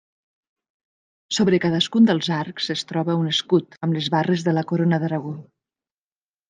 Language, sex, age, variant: Catalan, female, 50-59, Nord-Occidental